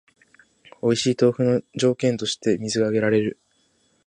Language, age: Japanese, 19-29